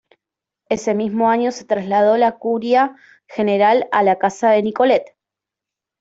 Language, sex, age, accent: Spanish, female, 19-29, Rioplatense: Argentina, Uruguay, este de Bolivia, Paraguay